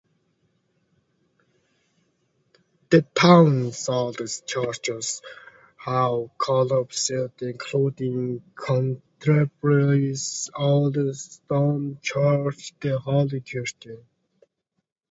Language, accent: English, United States English